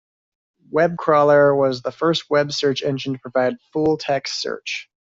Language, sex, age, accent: English, male, 30-39, United States English